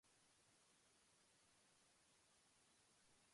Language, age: English, under 19